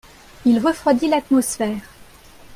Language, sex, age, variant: French, female, 19-29, Français de métropole